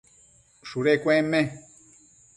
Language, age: Matsés, 40-49